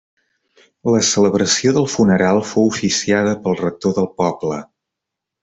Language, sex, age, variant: Catalan, male, 30-39, Central